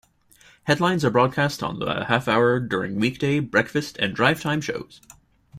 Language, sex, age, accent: English, male, 19-29, Canadian English